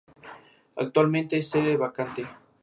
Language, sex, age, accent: Spanish, male, 19-29, México